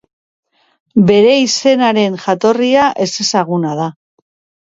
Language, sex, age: Basque, female, 50-59